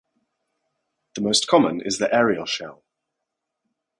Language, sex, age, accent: English, male, 30-39, England English